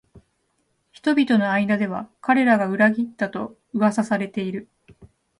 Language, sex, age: Japanese, female, 19-29